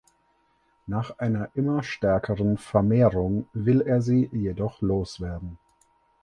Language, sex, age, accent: German, male, 30-39, Deutschland Deutsch